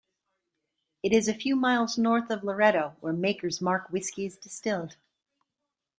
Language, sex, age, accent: English, female, 40-49, United States English